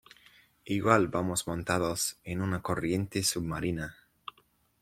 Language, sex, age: Spanish, male, 30-39